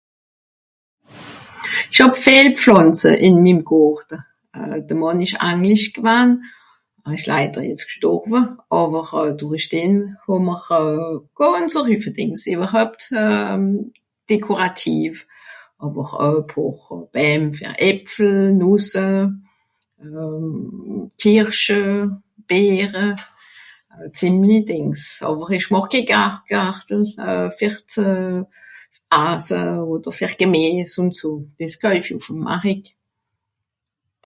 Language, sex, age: Swiss German, female, 60-69